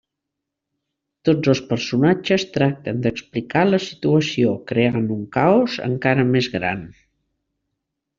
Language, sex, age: Catalan, female, 70-79